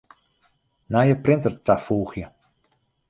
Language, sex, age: Western Frisian, male, 50-59